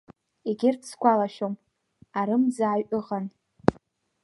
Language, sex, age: Abkhazian, female, 19-29